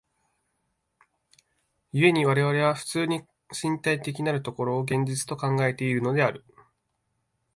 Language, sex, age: Japanese, male, 19-29